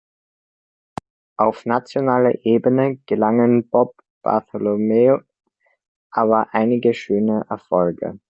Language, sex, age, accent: German, male, under 19, Österreichisches Deutsch